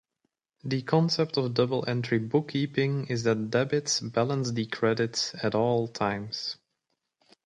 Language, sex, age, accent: English, male, 19-29, England English